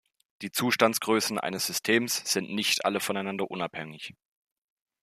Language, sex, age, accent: German, male, 19-29, Deutschland Deutsch